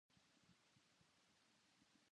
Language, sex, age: Japanese, female, under 19